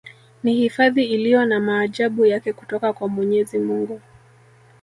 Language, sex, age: Swahili, male, 30-39